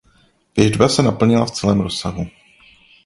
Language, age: Czech, 30-39